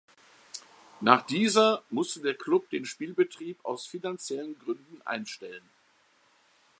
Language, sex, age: German, male, 60-69